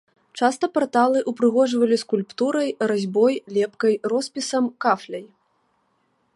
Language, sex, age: Belarusian, female, 19-29